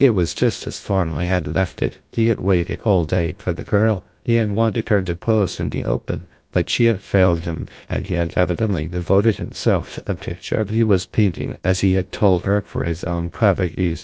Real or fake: fake